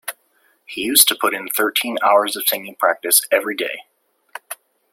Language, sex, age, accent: English, male, 19-29, United States English